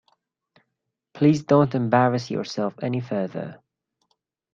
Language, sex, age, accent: English, male, 19-29, United States English